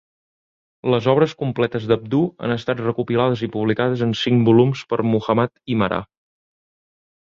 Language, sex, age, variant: Catalan, male, 19-29, Central